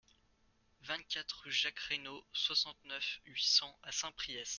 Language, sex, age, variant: French, male, 19-29, Français de métropole